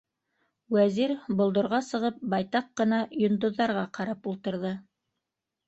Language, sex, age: Bashkir, female, 50-59